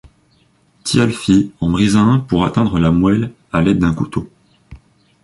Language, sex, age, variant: French, male, under 19, Français de métropole